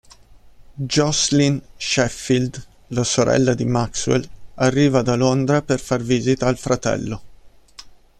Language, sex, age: Italian, male, 30-39